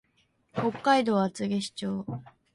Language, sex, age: Japanese, female, 19-29